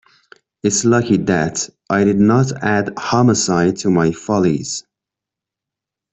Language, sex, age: English, male, 30-39